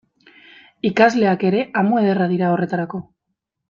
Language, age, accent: Basque, 19-29, Mendebalekoa (Araba, Bizkaia, Gipuzkoako mendebaleko herri batzuk)